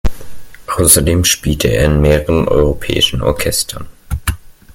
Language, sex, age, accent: German, male, under 19, Deutschland Deutsch